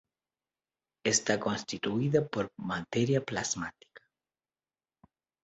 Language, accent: Spanish, Rioplatense: Argentina, Uruguay, este de Bolivia, Paraguay